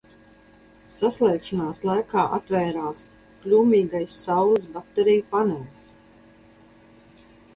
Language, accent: Latvian, Kurzeme